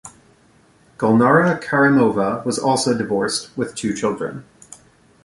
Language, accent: English, United States English